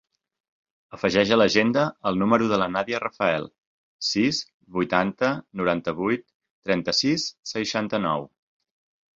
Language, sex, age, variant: Catalan, male, 40-49, Central